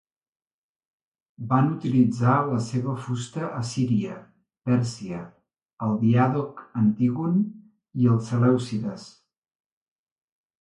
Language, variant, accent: Catalan, Central, central